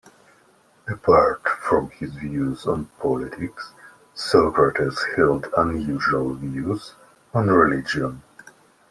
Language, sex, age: English, male, 19-29